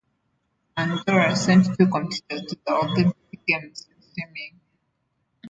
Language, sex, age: English, female, 19-29